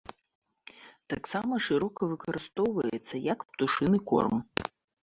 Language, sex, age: Belarusian, female, 40-49